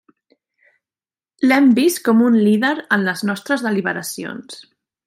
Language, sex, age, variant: Catalan, female, 30-39, Central